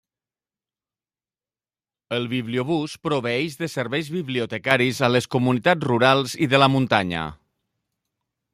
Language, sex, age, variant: Catalan, male, 40-49, Nord-Occidental